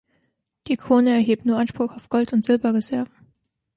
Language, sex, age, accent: German, female, 19-29, Deutschland Deutsch